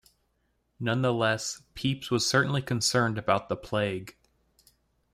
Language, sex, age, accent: English, male, 19-29, United States English